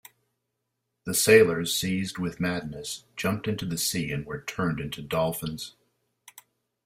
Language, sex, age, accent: English, male, 60-69, United States English